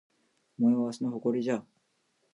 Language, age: Japanese, 40-49